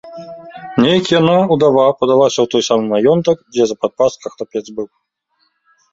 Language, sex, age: Belarusian, male, 30-39